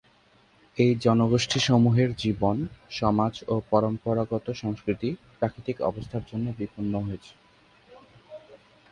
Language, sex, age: Bengali, male, 19-29